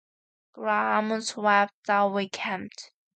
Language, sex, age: English, female, 19-29